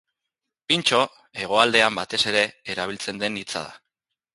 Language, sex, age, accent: Basque, male, 30-39, Mendebalekoa (Araba, Bizkaia, Gipuzkoako mendebaleko herri batzuk)